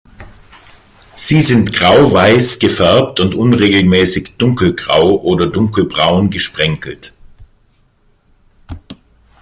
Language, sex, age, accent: German, male, 40-49, Deutschland Deutsch